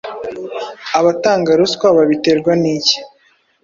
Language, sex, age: Kinyarwanda, male, 19-29